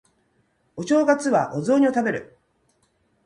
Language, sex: Japanese, female